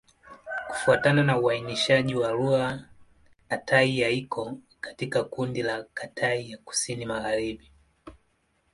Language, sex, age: Swahili, male, 19-29